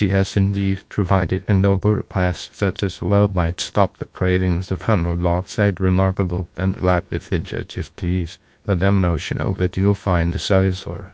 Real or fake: fake